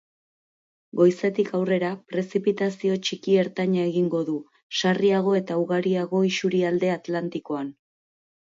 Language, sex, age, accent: Basque, female, 30-39, Erdialdekoa edo Nafarra (Gipuzkoa, Nafarroa)